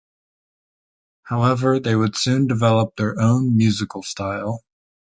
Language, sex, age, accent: English, male, 19-29, United States English